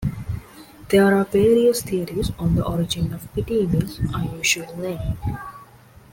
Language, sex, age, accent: English, female, 19-29, India and South Asia (India, Pakistan, Sri Lanka)